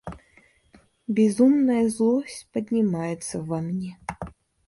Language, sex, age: Russian, female, 19-29